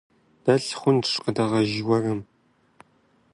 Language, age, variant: Kabardian, 19-29, Адыгэбзэ (Къэбэрдей, Кирил, псоми зэдай)